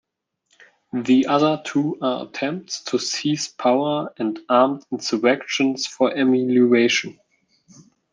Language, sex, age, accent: English, male, 19-29, United States English